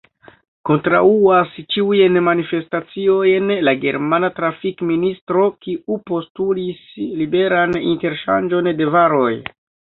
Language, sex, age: Esperanto, male, 30-39